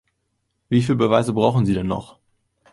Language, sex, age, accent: German, male, 19-29, Deutschland Deutsch